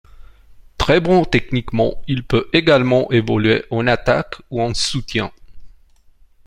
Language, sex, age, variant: French, male, 30-39, Français d'Europe